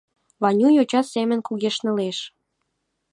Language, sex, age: Mari, female, 19-29